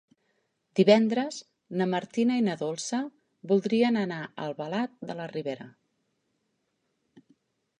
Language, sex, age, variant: Catalan, female, 40-49, Central